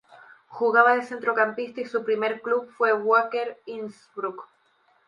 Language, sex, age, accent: Spanish, female, 19-29, España: Islas Canarias